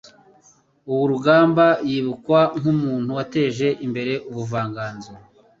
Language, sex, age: Kinyarwanda, male, 40-49